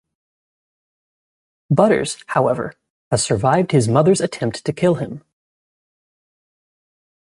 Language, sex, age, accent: English, male, 19-29, United States English